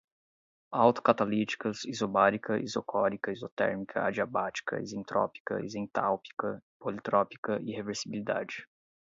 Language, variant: Portuguese, Portuguese (Brasil)